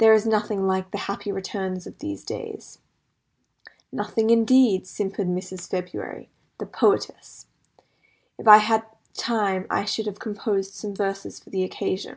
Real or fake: real